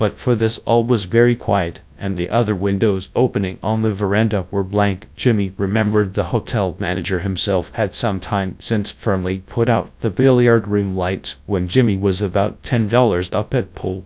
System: TTS, GradTTS